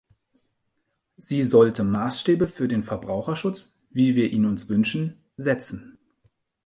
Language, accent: German, Deutschland Deutsch